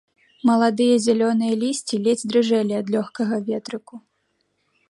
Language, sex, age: Belarusian, female, 19-29